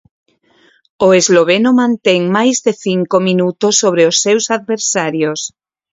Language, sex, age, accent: Galician, female, 50-59, Normativo (estándar)